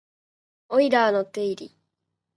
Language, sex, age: Japanese, female, under 19